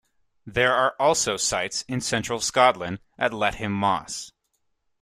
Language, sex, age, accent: English, male, 19-29, Canadian English